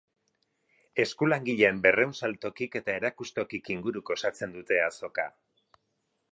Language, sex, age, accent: Basque, male, 50-59, Erdialdekoa edo Nafarra (Gipuzkoa, Nafarroa)